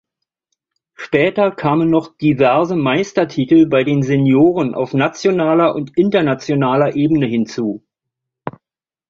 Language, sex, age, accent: German, male, 50-59, Deutschland Deutsch